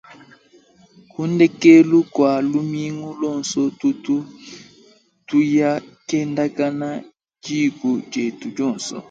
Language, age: Luba-Lulua, 19-29